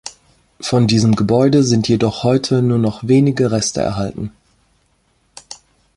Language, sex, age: German, female, 50-59